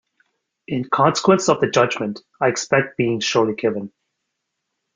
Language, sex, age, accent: English, male, 30-39, Canadian English